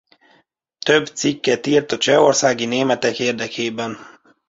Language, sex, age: Hungarian, male, 30-39